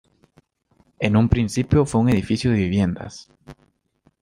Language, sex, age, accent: Spanish, male, under 19, América central